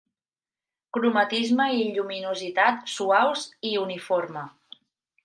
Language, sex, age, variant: Catalan, female, 30-39, Central